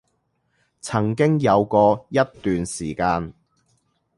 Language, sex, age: Cantonese, male, 40-49